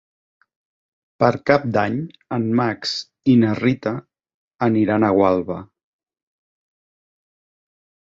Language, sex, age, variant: Catalan, male, 50-59, Central